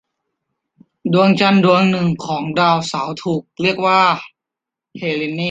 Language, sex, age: Thai, male, under 19